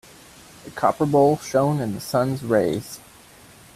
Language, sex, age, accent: English, male, 19-29, United States English